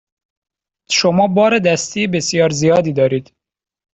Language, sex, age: Persian, male, 19-29